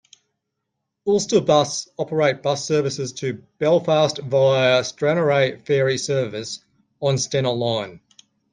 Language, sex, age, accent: English, male, 40-49, Australian English